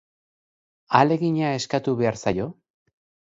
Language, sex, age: Basque, male, 40-49